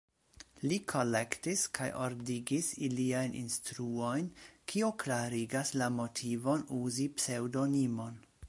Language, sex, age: Esperanto, male, 40-49